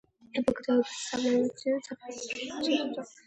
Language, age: Russian, under 19